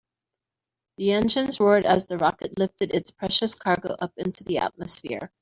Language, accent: English, United States English